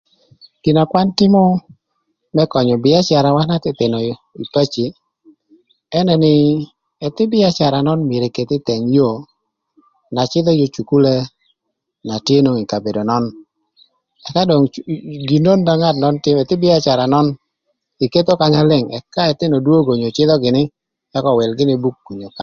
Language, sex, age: Thur, male, 40-49